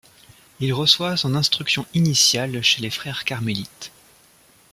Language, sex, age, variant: French, male, 19-29, Français de métropole